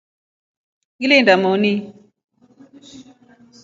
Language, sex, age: Rombo, female, 30-39